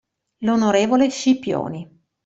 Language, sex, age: Italian, female, 40-49